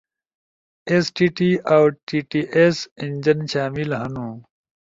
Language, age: Ushojo, 19-29